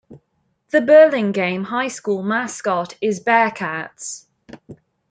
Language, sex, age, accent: English, female, under 19, England English